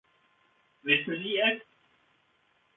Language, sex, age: German, male, 50-59